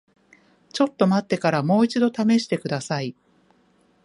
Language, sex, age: Japanese, female, 40-49